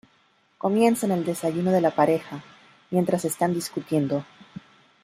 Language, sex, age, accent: Spanish, female, 30-39, América central